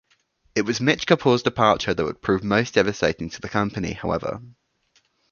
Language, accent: English, England English